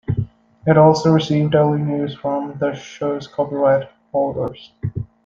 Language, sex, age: English, male, 19-29